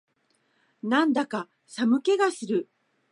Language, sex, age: Japanese, female, 50-59